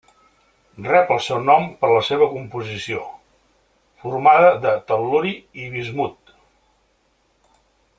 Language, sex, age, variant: Catalan, male, 60-69, Central